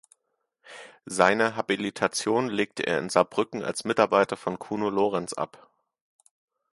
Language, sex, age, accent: German, male, 30-39, Deutschland Deutsch